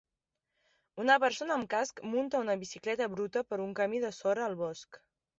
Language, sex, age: Catalan, female, 19-29